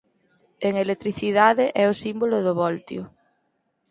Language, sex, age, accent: Galician, female, 19-29, Central (gheada)